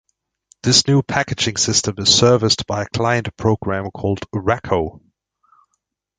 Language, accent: English, England English